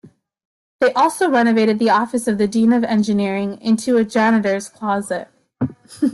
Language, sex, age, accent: English, female, 19-29, Canadian English